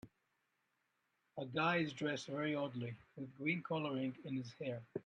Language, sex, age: English, male, 40-49